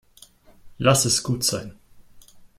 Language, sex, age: German, female, 19-29